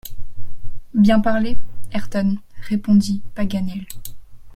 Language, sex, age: French, female, 19-29